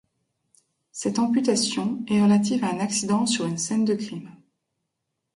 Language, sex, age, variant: French, female, 30-39, Français de métropole